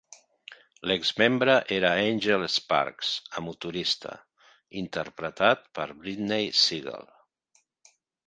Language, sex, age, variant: Catalan, male, 50-59, Central